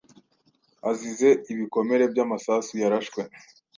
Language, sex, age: Kinyarwanda, male, 19-29